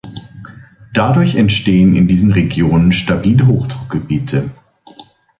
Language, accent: German, Deutschland Deutsch